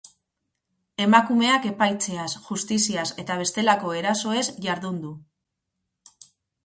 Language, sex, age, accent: Basque, female, 40-49, Mendebalekoa (Araba, Bizkaia, Gipuzkoako mendebaleko herri batzuk)